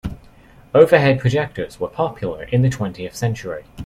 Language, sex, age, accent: English, male, under 19, England English